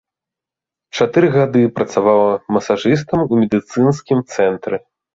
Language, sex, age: Belarusian, male, 30-39